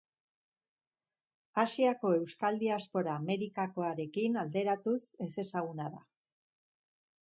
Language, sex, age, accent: Basque, female, 50-59, Mendebalekoa (Araba, Bizkaia, Gipuzkoako mendebaleko herri batzuk)